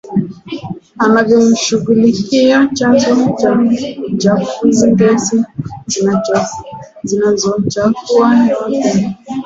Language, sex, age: Swahili, female, 19-29